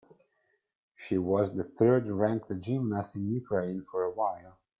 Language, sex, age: English, male, 19-29